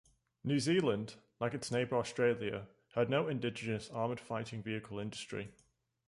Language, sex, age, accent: English, male, 19-29, England English